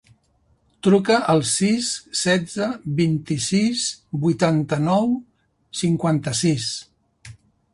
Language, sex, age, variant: Catalan, male, 60-69, Central